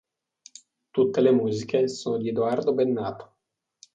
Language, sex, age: Italian, male, 19-29